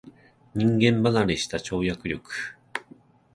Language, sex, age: Japanese, male, 30-39